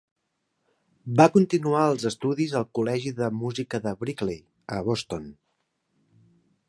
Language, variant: Catalan, Central